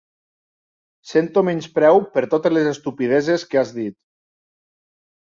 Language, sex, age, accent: Catalan, male, 30-39, Lleidatà